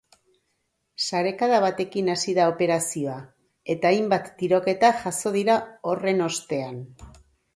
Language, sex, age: Basque, female, 60-69